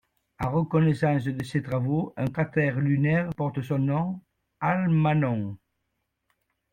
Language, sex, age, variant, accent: French, male, 70-79, Français d'Amérique du Nord, Français du Canada